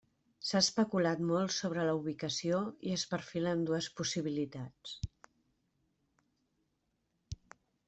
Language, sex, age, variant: Catalan, female, 50-59, Central